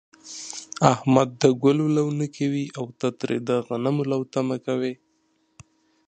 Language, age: Pashto, 19-29